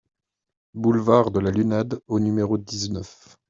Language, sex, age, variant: French, male, 40-49, Français de métropole